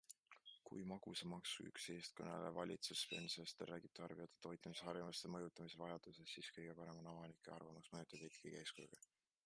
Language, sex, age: Estonian, male, 19-29